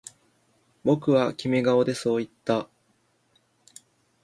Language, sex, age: Japanese, male, 19-29